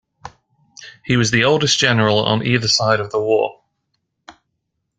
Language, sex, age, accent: English, male, 19-29, England English